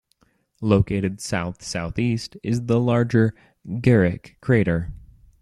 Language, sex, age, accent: English, male, 19-29, United States English